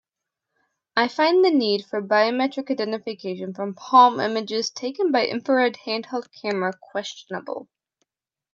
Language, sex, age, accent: English, female, 19-29, United States English